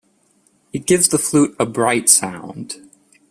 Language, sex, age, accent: English, male, under 19, United States English